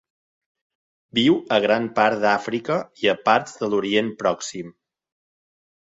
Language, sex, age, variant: Catalan, male, 30-39, Central